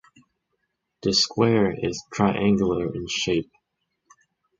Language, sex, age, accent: English, male, 19-29, United States English